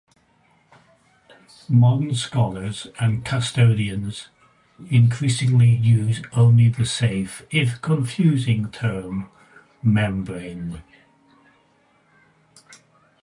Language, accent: English, England English